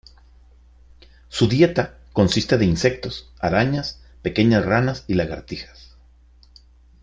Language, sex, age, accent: Spanish, male, 50-59, México